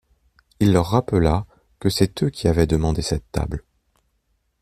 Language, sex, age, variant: French, male, 30-39, Français de métropole